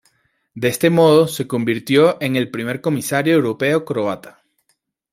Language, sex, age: Spanish, male, 19-29